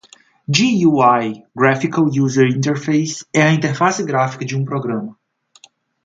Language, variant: Portuguese, Portuguese (Brasil)